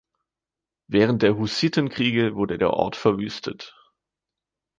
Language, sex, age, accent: German, male, 19-29, Deutschland Deutsch